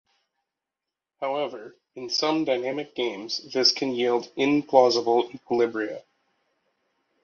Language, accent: English, United States English